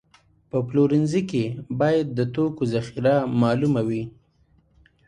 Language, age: Pashto, 19-29